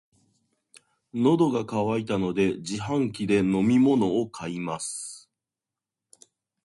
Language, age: Japanese, 30-39